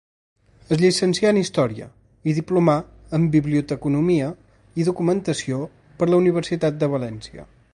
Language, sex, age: Catalan, male, 19-29